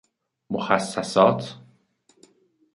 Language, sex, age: Persian, male, 19-29